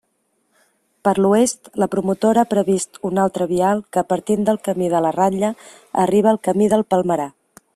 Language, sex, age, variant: Catalan, female, 40-49, Central